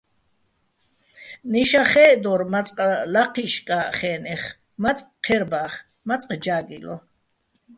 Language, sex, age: Bats, female, 60-69